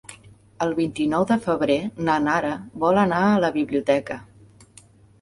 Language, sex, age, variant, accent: Catalan, female, 40-49, Central, central